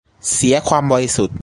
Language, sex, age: Thai, male, 19-29